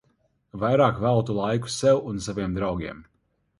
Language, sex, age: Latvian, male, 40-49